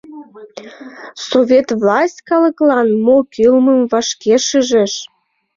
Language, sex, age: Mari, female, 19-29